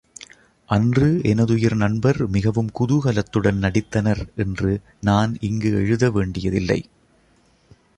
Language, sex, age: Tamil, male, 30-39